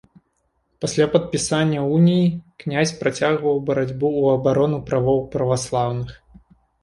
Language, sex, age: Belarusian, male, 30-39